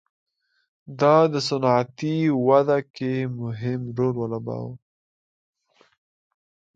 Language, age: Pashto, 19-29